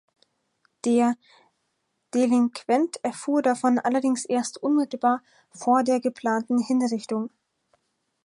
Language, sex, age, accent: German, female, 19-29, Deutschland Deutsch